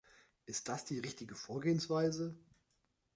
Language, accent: German, Deutschland Deutsch